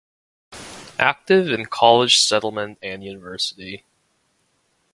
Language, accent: English, United States English